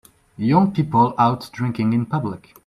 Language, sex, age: English, male, 19-29